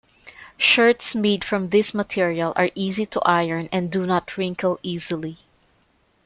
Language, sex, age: English, female, 50-59